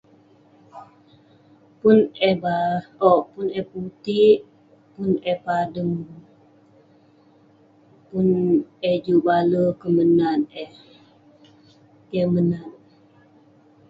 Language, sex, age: Western Penan, female, 19-29